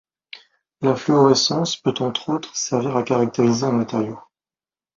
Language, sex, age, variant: French, male, 30-39, Français de métropole